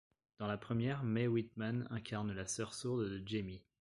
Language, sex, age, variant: French, male, 30-39, Français de métropole